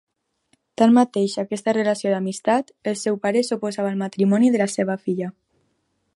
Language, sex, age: Catalan, female, under 19